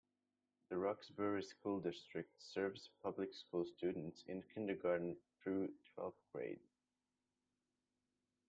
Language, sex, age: English, male, under 19